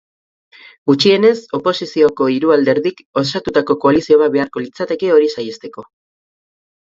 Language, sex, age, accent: Basque, male, 19-29, Mendebalekoa (Araba, Bizkaia, Gipuzkoako mendebaleko herri batzuk)